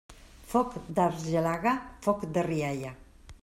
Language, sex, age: Catalan, female, 40-49